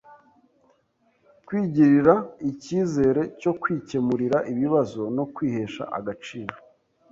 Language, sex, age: Kinyarwanda, male, 19-29